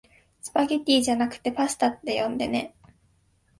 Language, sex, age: Japanese, female, 19-29